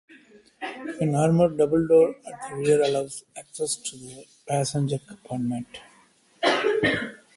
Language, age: English, 50-59